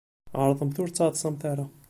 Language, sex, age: Kabyle, male, 30-39